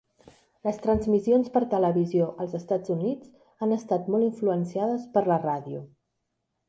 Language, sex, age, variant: Catalan, female, 40-49, Central